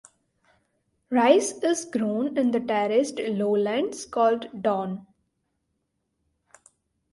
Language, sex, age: English, female, 19-29